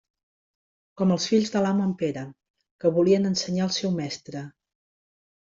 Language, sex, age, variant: Catalan, female, 50-59, Central